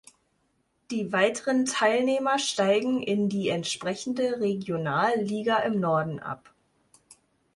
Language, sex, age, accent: German, female, 19-29, Deutschland Deutsch